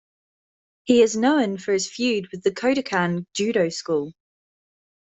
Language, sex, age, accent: English, female, 19-29, England English